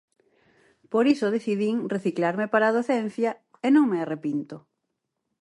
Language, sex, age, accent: Galician, female, 30-39, Oriental (común en zona oriental)